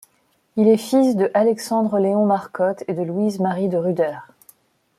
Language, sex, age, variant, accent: French, female, 30-39, Français d'Afrique subsaharienne et des îles africaines, Français de Madagascar